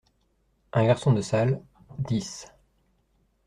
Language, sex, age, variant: French, male, 30-39, Français de métropole